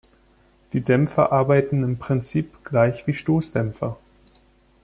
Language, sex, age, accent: German, male, 30-39, Deutschland Deutsch